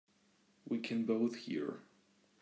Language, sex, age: English, male, 19-29